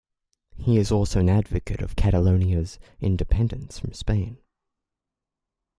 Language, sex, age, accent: English, male, 19-29, England English